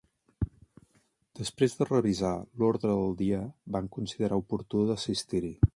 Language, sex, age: Catalan, male, 40-49